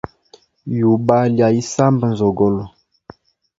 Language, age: Hemba, 19-29